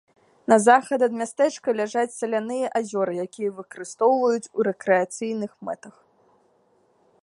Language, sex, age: Belarusian, female, under 19